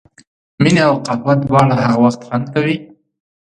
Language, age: Pashto, 19-29